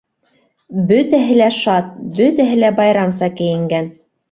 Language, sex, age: Bashkir, female, 30-39